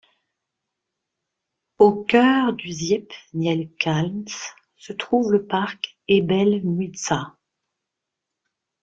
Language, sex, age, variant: French, female, 50-59, Français de métropole